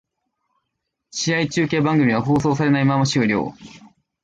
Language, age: Japanese, 19-29